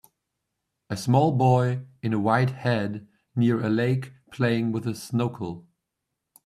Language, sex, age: English, male, 30-39